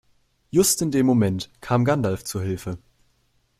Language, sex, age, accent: German, male, 19-29, Deutschland Deutsch